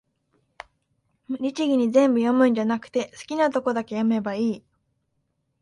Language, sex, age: Japanese, female, 19-29